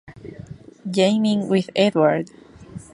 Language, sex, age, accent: Spanish, female, 19-29, España: Islas Canarias